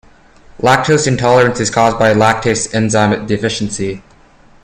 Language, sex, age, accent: English, male, under 19, United States English